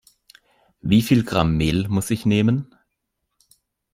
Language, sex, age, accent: German, male, 19-29, Deutschland Deutsch